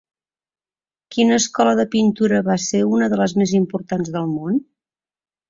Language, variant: Catalan, Central